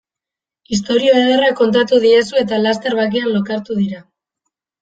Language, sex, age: Basque, female, 19-29